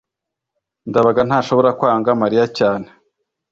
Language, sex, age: Kinyarwanda, male, 19-29